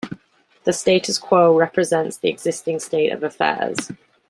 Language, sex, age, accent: English, female, 30-39, England English